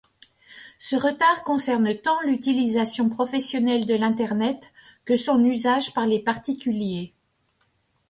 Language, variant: French, Français de métropole